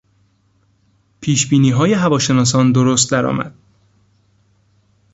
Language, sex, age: Persian, male, 19-29